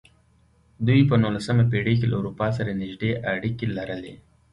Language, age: Pashto, 19-29